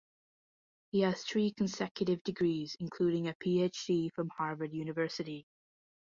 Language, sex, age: English, female, under 19